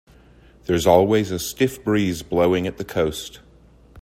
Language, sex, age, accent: English, male, 40-49, United States English